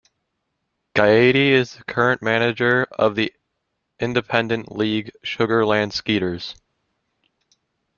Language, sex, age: English, male, 19-29